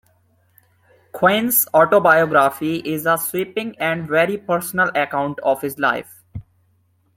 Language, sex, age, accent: English, male, 19-29, India and South Asia (India, Pakistan, Sri Lanka)